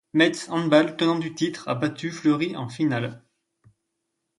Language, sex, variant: French, male, Français de métropole